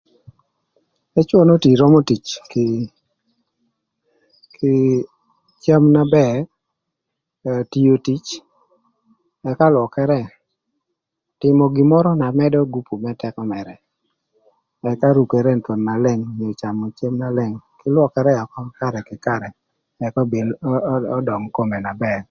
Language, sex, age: Thur, male, 40-49